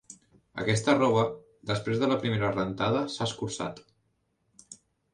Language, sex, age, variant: Catalan, male, under 19, Central